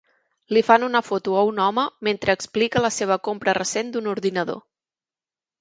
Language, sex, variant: Catalan, female, Central